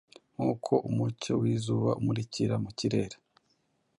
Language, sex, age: Kinyarwanda, male, 19-29